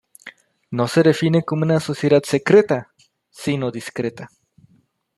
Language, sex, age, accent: Spanish, male, 30-39, México